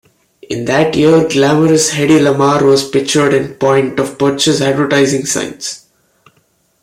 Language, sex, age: English, male, 19-29